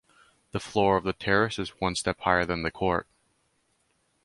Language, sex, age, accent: English, male, 19-29, United States English